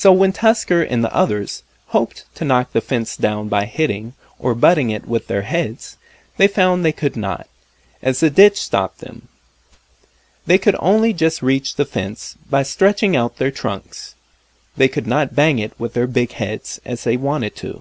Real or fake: real